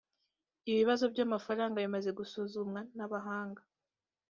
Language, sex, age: Kinyarwanda, female, under 19